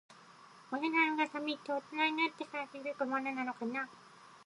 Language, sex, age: Japanese, female, 19-29